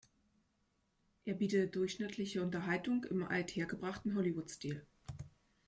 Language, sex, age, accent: German, female, 40-49, Deutschland Deutsch